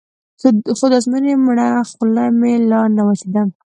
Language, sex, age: Pashto, female, under 19